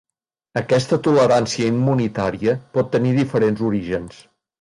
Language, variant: Catalan, Nord-Occidental